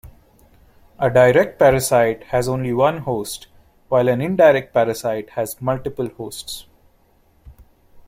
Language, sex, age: English, male, 19-29